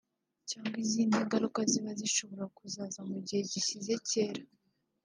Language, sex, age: Kinyarwanda, female, under 19